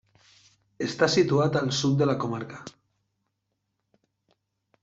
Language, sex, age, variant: Catalan, male, 30-39, Septentrional